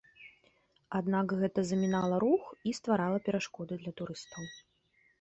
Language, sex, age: Belarusian, female, 30-39